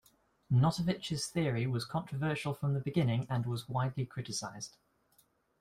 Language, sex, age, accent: English, male, 19-29, England English